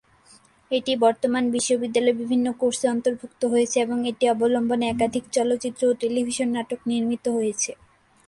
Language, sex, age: Bengali, female, under 19